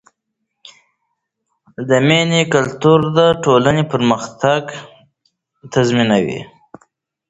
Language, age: Pashto, 19-29